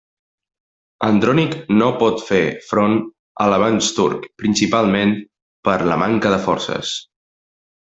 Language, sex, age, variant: Catalan, male, 19-29, Central